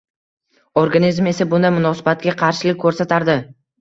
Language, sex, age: Uzbek, male, under 19